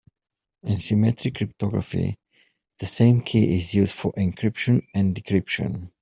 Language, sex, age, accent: English, male, 40-49, England English